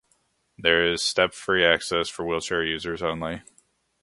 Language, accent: English, United States English